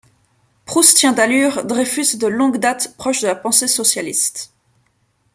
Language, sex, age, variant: French, female, 19-29, Français de métropole